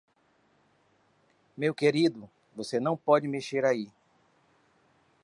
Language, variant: Portuguese, Portuguese (Brasil)